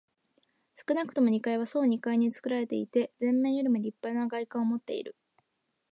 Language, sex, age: Japanese, female, under 19